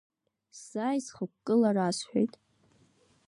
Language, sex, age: Abkhazian, female, 30-39